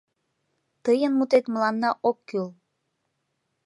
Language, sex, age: Mari, female, 19-29